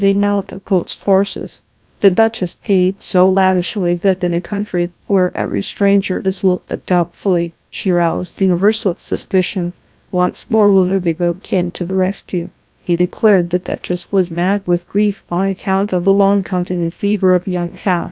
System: TTS, GlowTTS